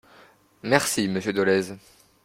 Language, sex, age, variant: French, male, 19-29, Français de métropole